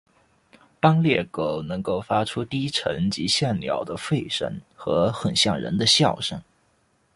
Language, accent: Chinese, 出生地：福建省